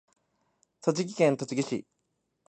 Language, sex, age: Japanese, male, 19-29